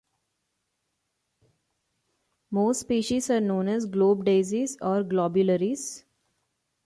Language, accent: English, India and South Asia (India, Pakistan, Sri Lanka)